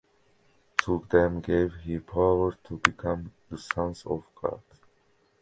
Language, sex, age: English, male, 19-29